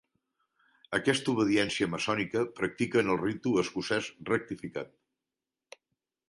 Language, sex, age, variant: Catalan, male, 50-59, Central